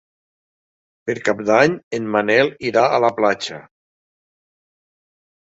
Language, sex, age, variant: Catalan, male, 60-69, Central